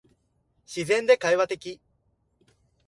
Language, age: Japanese, 19-29